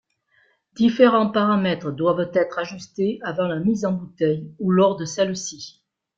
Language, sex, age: French, female, 60-69